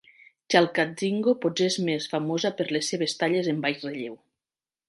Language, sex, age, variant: Catalan, female, 40-49, Nord-Occidental